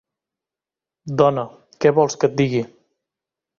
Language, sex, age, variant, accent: Catalan, male, 19-29, Central, central